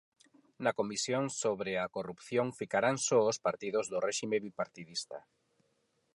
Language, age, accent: Galician, 40-49, Normativo (estándar); Neofalante